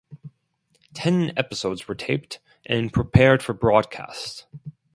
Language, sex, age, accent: English, male, 30-39, United States English